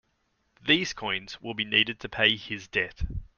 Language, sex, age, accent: English, male, 30-39, Australian English